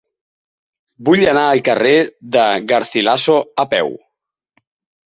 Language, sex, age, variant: Catalan, male, 30-39, Central